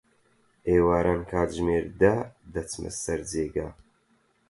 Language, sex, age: Central Kurdish, male, 30-39